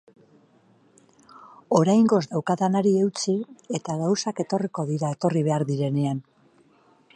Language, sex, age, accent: Basque, female, 50-59, Mendebalekoa (Araba, Bizkaia, Gipuzkoako mendebaleko herri batzuk)